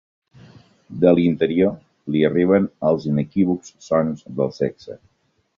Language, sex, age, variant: Catalan, male, 50-59, Central